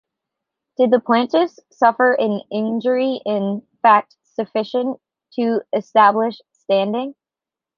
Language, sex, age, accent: English, female, 19-29, United States English